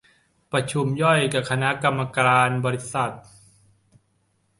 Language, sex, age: Thai, male, 19-29